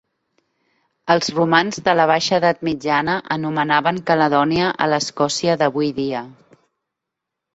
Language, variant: Catalan, Nord-Occidental